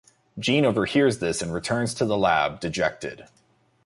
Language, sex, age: English, male, 19-29